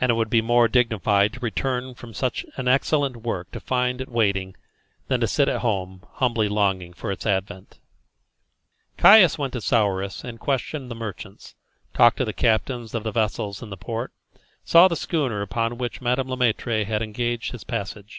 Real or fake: real